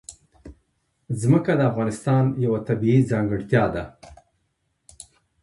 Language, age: Pashto, 50-59